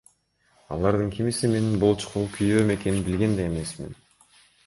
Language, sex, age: Kyrgyz, male, under 19